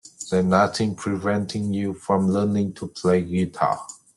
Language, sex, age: English, male, 40-49